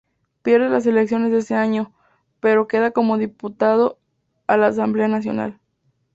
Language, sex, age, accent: Spanish, female, under 19, México